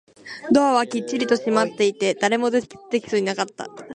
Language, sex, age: Japanese, female, under 19